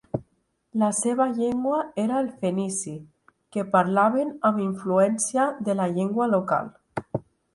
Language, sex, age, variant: Catalan, female, 19-29, Nord-Occidental